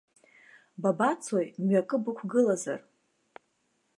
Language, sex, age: Abkhazian, female, 30-39